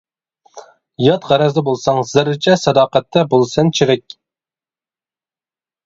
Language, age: Uyghur, 19-29